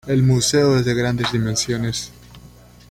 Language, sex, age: Spanish, male, 19-29